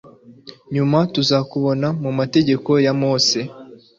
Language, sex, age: Kinyarwanda, male, under 19